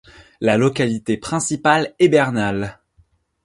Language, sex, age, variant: French, male, under 19, Français de métropole